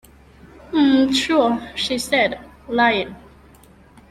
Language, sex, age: English, female, 19-29